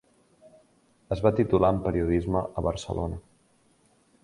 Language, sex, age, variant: Catalan, male, 19-29, Septentrional